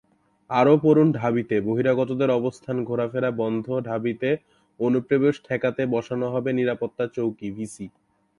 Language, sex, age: Bengali, male, 19-29